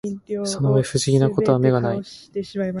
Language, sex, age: Japanese, male, 19-29